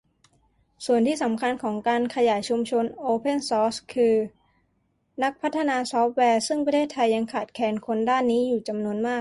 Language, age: Thai, 19-29